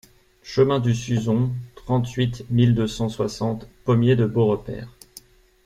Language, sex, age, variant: French, male, 30-39, Français de métropole